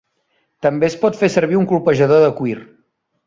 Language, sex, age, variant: Catalan, male, 19-29, Central